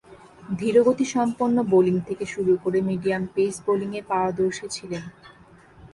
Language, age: Bengali, 19-29